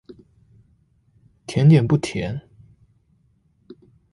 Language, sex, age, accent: Chinese, male, 19-29, 出生地：臺北市